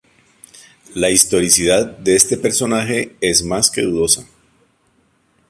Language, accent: Spanish, Andino-Pacífico: Colombia, Perú, Ecuador, oeste de Bolivia y Venezuela andina